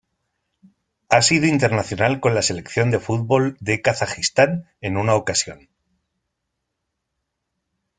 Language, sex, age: Spanish, male, 40-49